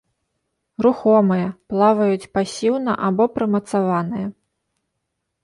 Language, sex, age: Belarusian, female, 30-39